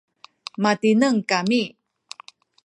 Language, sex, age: Sakizaya, female, 50-59